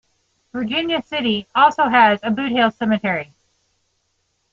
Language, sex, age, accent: English, female, 40-49, United States English